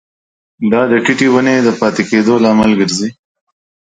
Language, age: Pashto, 30-39